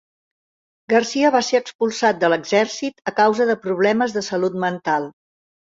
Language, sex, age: Catalan, female, 60-69